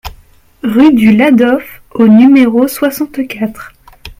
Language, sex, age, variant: French, female, 19-29, Français de métropole